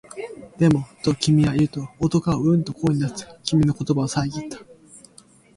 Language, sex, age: Japanese, male, 19-29